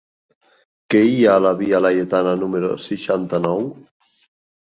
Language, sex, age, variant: Catalan, male, 19-29, Nord-Occidental